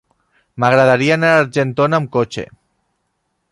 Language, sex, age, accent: Catalan, male, 30-39, valencià